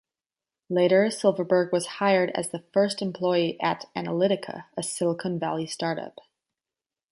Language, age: English, under 19